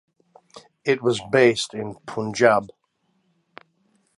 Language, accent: English, England English